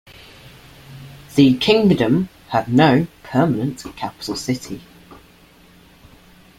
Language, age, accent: English, under 19, England English